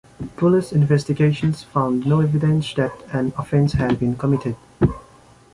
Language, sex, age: English, male, 19-29